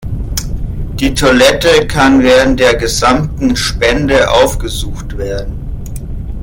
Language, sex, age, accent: German, male, 30-39, Deutschland Deutsch